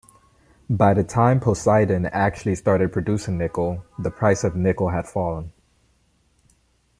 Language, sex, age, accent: English, male, 30-39, United States English